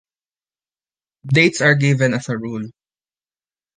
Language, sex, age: English, male, 19-29